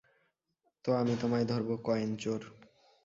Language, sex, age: Bengali, male, 19-29